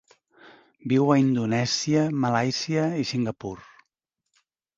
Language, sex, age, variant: Catalan, male, 50-59, Central